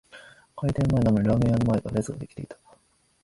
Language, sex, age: Japanese, male, 19-29